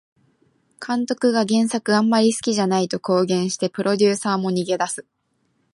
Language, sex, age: Japanese, female, 19-29